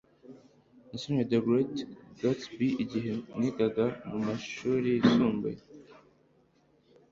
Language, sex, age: Kinyarwanda, male, under 19